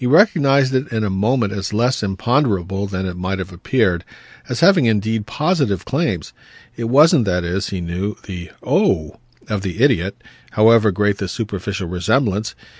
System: none